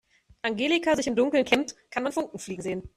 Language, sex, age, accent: German, female, 19-29, Deutschland Deutsch